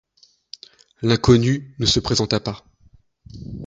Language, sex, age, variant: French, male, 40-49, Français de métropole